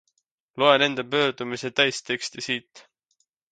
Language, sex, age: Estonian, male, 19-29